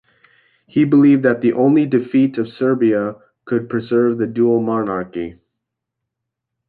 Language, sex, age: English, male, 19-29